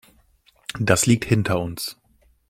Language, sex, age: German, male, 19-29